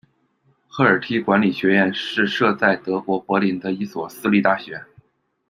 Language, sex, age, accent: Chinese, male, 30-39, 出生地：北京市